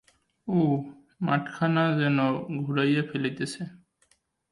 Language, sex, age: Bengali, male, 30-39